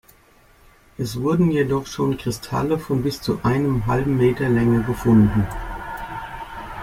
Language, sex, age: German, female, 60-69